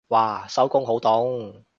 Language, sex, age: Cantonese, male, 19-29